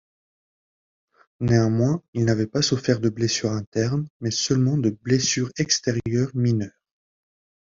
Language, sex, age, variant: French, male, 19-29, Français de métropole